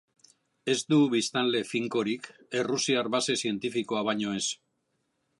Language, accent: Basque, Mendebalekoa (Araba, Bizkaia, Gipuzkoako mendebaleko herri batzuk)